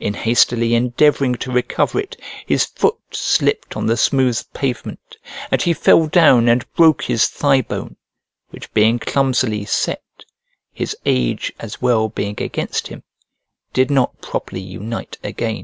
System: none